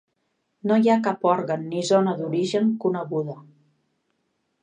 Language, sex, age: Catalan, female, 40-49